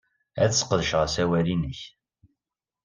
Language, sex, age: Kabyle, male, 40-49